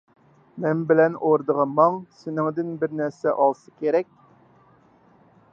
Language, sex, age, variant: Uyghur, male, 30-39, ئۇيغۇر تىلى